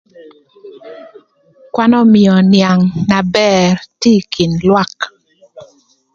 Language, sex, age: Thur, female, 30-39